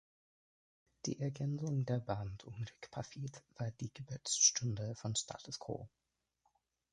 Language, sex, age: German, male, 19-29